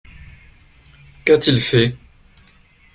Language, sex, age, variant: French, male, 19-29, Français de métropole